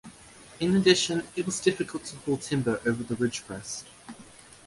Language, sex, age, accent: English, male, under 19, Australian English